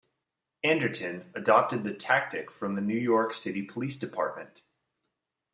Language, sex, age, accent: English, male, 30-39, United States English